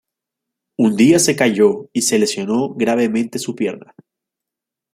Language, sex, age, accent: Spanish, male, 30-39, Caribe: Cuba, Venezuela, Puerto Rico, República Dominicana, Panamá, Colombia caribeña, México caribeño, Costa del golfo de México